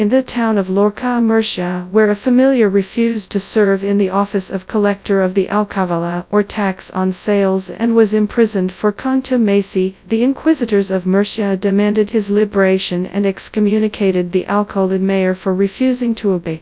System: TTS, FastPitch